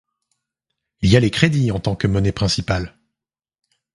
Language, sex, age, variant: French, male, 30-39, Français de métropole